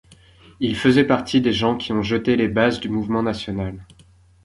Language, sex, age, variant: French, male, 19-29, Français de métropole